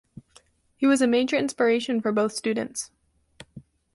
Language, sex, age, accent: English, female, 19-29, United States English